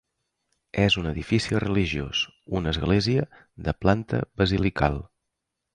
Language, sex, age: Catalan, male, 30-39